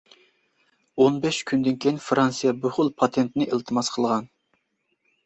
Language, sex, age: Uyghur, male, 40-49